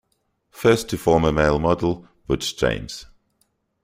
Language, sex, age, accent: English, male, 30-39, Southern African (South Africa, Zimbabwe, Namibia)